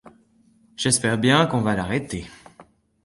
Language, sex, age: French, male, 19-29